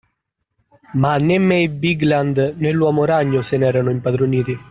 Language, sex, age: Italian, male, 19-29